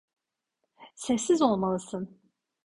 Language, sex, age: Turkish, female, 40-49